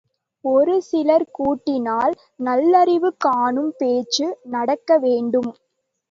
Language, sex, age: Tamil, female, 19-29